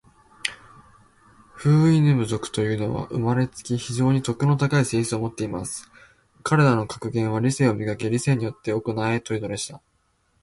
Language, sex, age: Japanese, male, 19-29